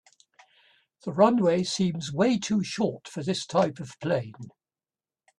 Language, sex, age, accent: English, male, 70-79, England English